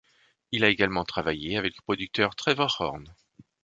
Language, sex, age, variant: French, male, 50-59, Français de métropole